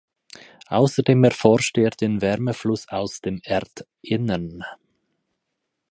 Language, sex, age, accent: German, male, 30-39, Schweizerdeutsch